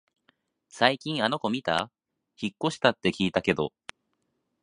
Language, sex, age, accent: Japanese, male, 19-29, 関西弁